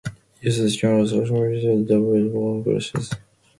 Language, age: English, 19-29